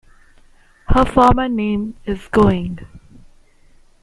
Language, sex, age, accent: English, female, 19-29, India and South Asia (India, Pakistan, Sri Lanka)